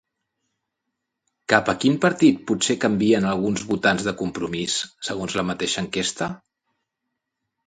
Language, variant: Catalan, Central